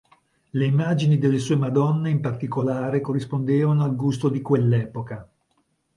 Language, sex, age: Italian, male, 50-59